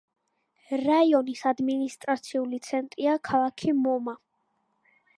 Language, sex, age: Georgian, female, 19-29